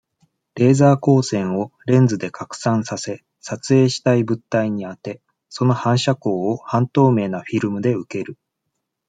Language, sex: Japanese, male